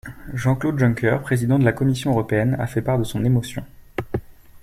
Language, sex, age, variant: French, male, 19-29, Français de métropole